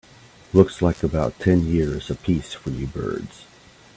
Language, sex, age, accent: English, male, 40-49, United States English